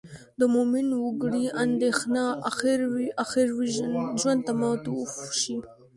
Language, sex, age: Pashto, female, under 19